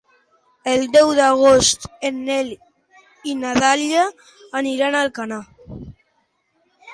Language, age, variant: Catalan, under 19, Central